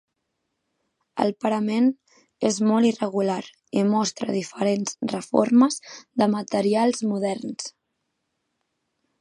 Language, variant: Catalan, Central